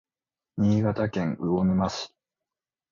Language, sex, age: Japanese, male, 19-29